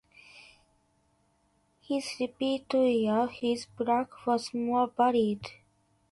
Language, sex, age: English, female, 19-29